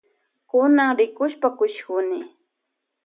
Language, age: Loja Highland Quichua, 19-29